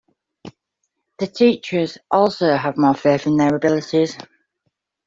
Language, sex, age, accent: English, female, 40-49, England English